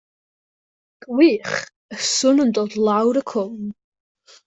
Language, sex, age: Welsh, female, under 19